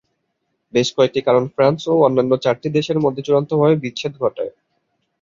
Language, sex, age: Bengali, male, 19-29